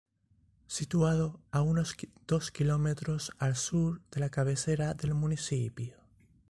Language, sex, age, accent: Spanish, male, 19-29, España: Sur peninsular (Andalucia, Extremadura, Murcia)